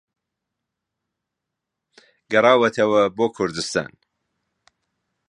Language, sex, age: Central Kurdish, male, 50-59